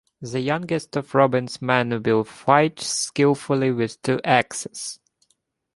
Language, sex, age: English, male, 19-29